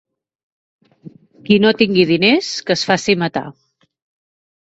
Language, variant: Catalan, Central